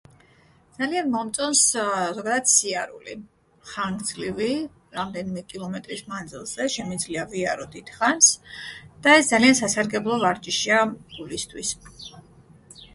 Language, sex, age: Georgian, female, 40-49